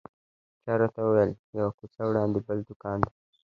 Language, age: Pashto, under 19